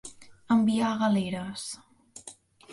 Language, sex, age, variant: Catalan, female, under 19, Central